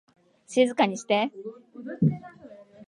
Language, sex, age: Japanese, female, 19-29